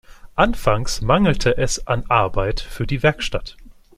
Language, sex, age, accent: German, male, 19-29, Deutschland Deutsch